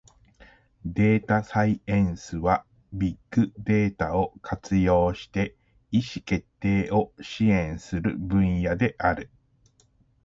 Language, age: Japanese, 40-49